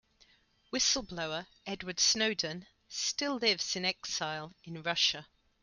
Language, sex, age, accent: English, female, 50-59, England English